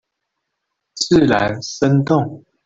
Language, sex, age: Chinese, male, 19-29